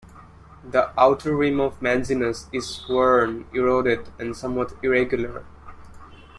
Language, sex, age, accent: English, male, 19-29, India and South Asia (India, Pakistan, Sri Lanka)